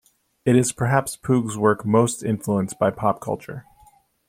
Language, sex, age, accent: English, male, 30-39, United States English